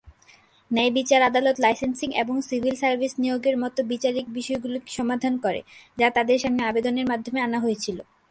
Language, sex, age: Bengali, female, under 19